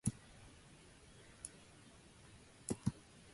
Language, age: English, 19-29